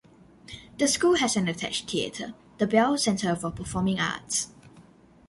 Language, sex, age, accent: English, male, under 19, Singaporean English